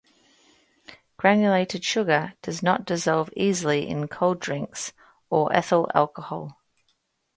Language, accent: English, Australian English